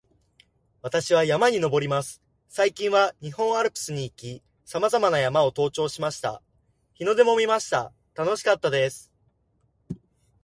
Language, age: Japanese, 19-29